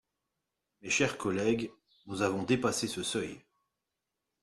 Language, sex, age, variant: French, male, 40-49, Français de métropole